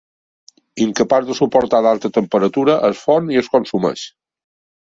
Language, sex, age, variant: Catalan, male, 60-69, Balear